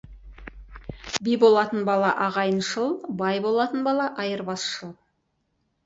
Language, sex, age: Kazakh, female, 40-49